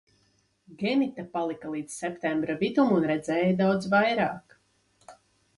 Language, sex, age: Latvian, female, 30-39